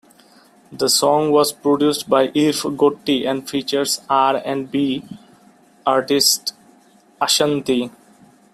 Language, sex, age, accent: English, male, 19-29, India and South Asia (India, Pakistan, Sri Lanka)